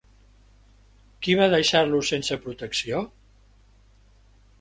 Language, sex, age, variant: Catalan, male, 70-79, Central